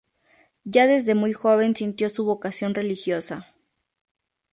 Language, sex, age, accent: Spanish, female, 19-29, México